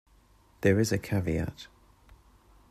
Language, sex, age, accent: English, male, 30-39, England English